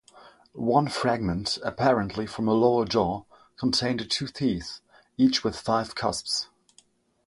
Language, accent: English, United States English; England English